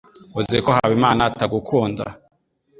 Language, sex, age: Kinyarwanda, female, 19-29